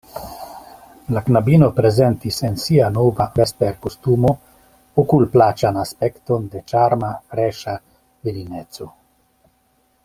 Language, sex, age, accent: Esperanto, male, 50-59, Internacia